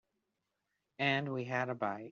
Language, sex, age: English, male, 19-29